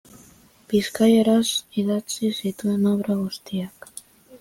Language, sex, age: Basque, male, under 19